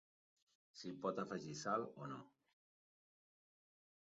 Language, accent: Catalan, Neutre